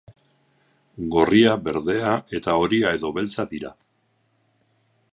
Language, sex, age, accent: Basque, male, 50-59, Erdialdekoa edo Nafarra (Gipuzkoa, Nafarroa)